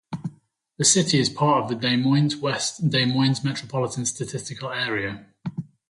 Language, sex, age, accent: English, male, 30-39, England English